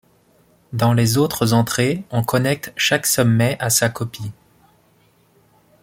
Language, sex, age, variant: French, male, 30-39, Français de métropole